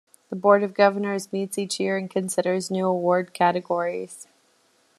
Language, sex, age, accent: English, female, 19-29, United States English